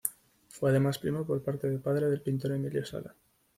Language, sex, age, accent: Spanish, male, 19-29, España: Norte peninsular (Asturias, Castilla y León, Cantabria, País Vasco, Navarra, Aragón, La Rioja, Guadalajara, Cuenca)